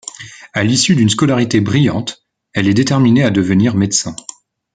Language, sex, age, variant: French, male, 19-29, Français de métropole